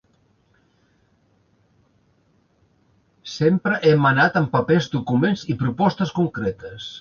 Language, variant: Catalan, Central